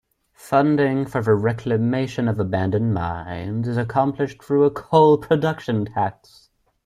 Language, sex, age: English, male, 19-29